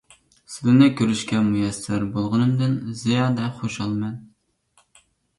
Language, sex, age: Uyghur, female, 19-29